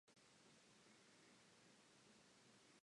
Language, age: English, 19-29